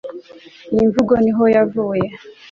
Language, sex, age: Kinyarwanda, female, 19-29